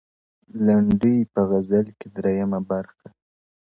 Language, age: Pashto, 19-29